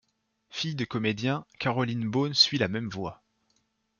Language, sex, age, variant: French, male, 19-29, Français de métropole